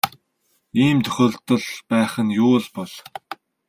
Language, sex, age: Mongolian, male, 19-29